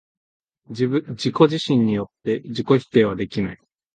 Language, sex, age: Japanese, male, under 19